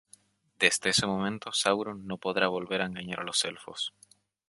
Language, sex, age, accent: Spanish, male, 19-29, España: Islas Canarias